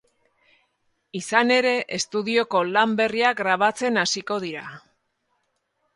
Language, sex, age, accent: Basque, female, 50-59, Erdialdekoa edo Nafarra (Gipuzkoa, Nafarroa)